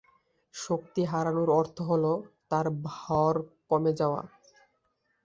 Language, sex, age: Bengali, male, under 19